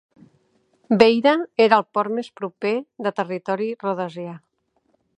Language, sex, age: Catalan, female, 50-59